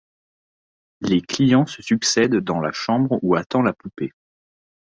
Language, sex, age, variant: French, male, 19-29, Français de métropole